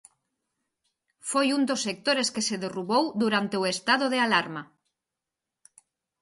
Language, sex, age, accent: Galician, female, 30-39, Central (gheada)